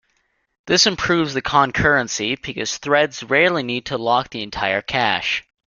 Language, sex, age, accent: English, male, under 19, United States English